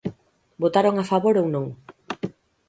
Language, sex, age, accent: Galician, female, 19-29, Central (gheada); Oriental (común en zona oriental)